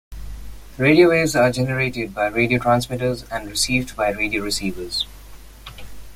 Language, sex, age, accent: English, male, under 19, India and South Asia (India, Pakistan, Sri Lanka)